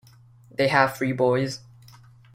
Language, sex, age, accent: English, male, under 19, England English